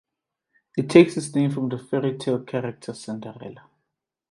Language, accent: English, Southern African (South Africa, Zimbabwe, Namibia)